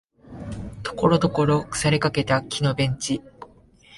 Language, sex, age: Japanese, male, 19-29